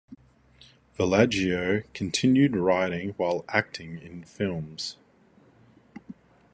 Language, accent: English, Australian English